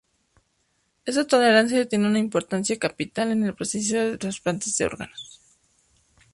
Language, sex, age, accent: Spanish, female, 19-29, México